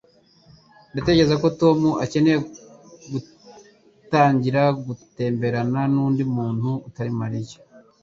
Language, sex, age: Kinyarwanda, male, 40-49